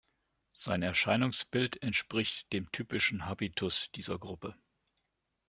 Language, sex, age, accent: German, male, 50-59, Deutschland Deutsch